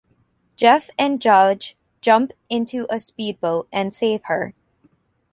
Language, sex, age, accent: English, female, 19-29, United States English